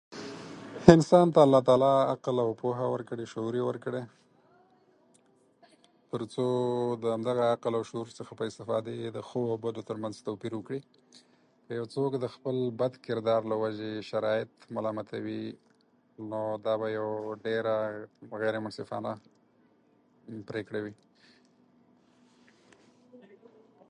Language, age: Pashto, 19-29